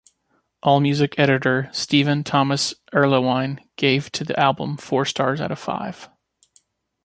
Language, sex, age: English, male, 30-39